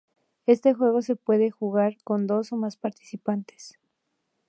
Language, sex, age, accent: Spanish, female, 19-29, México